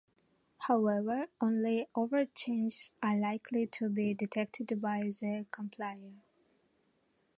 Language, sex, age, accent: English, female, 19-29, United States English